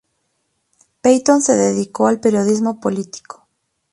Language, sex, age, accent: Spanish, female, 19-29, México